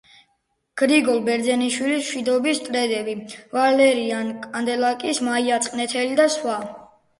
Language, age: Georgian, 40-49